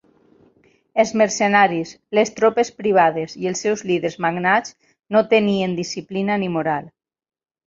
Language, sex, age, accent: Catalan, female, 40-49, valencià